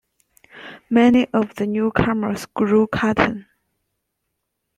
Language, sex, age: English, female, 19-29